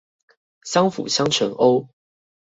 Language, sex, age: Chinese, male, 19-29